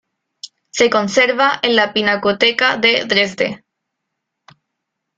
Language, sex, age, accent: Spanish, female, 19-29, Chileno: Chile, Cuyo